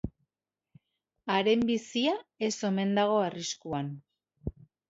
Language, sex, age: Basque, female, 30-39